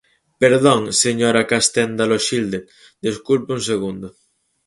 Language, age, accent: Galician, 19-29, Atlántico (seseo e gheada)